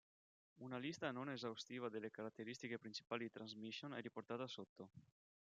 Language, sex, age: Italian, male, 30-39